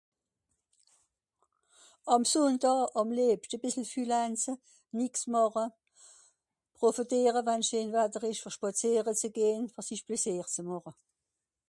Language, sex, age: Swiss German, female, 60-69